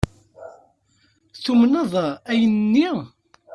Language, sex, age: Kabyle, male, 30-39